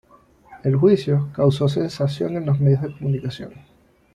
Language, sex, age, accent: Spanish, male, 30-39, Caribe: Cuba, Venezuela, Puerto Rico, República Dominicana, Panamá, Colombia caribeña, México caribeño, Costa del golfo de México